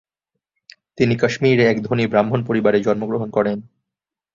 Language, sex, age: Bengali, male, 19-29